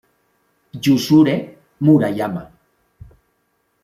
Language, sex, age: Spanish, male, 50-59